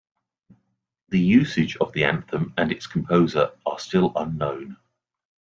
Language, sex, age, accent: English, male, 50-59, England English